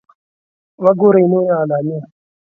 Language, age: Pashto, 19-29